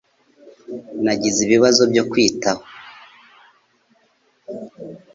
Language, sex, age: Kinyarwanda, male, 30-39